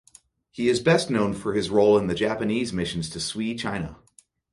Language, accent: English, United States English